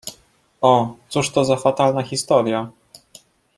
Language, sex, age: Polish, male, 19-29